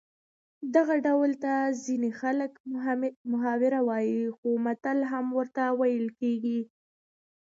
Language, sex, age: Pashto, female, 30-39